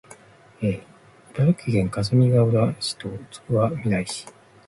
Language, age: Japanese, 50-59